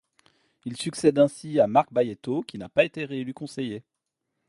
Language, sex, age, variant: French, male, 30-39, Français de métropole